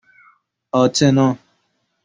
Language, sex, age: Persian, male, 19-29